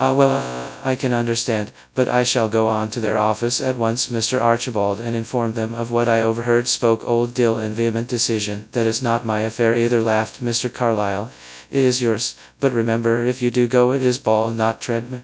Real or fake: fake